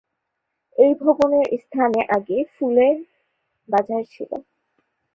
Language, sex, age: Bengali, female, 19-29